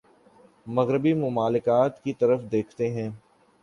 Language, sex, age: Urdu, male, 19-29